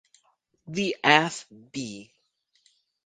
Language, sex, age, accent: English, female, 19-29, United States English